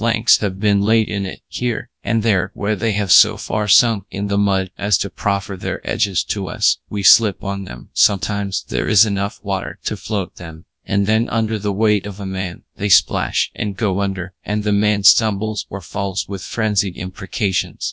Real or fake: fake